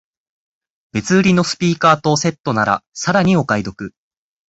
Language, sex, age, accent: Japanese, male, 19-29, 標準語